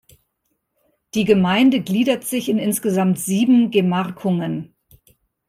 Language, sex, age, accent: German, female, 50-59, Deutschland Deutsch